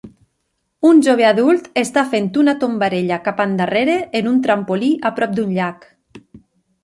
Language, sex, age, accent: Catalan, female, 30-39, valencià